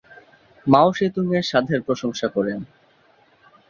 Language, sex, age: Bengali, male, 19-29